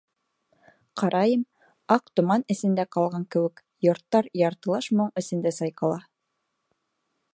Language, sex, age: Bashkir, female, 19-29